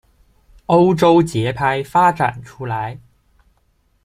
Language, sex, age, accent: Chinese, male, 19-29, 出生地：广东省